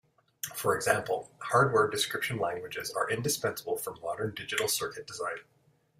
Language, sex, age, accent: English, male, 30-39, Canadian English